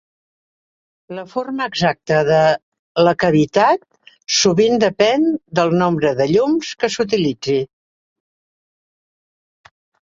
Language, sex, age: Catalan, female, 60-69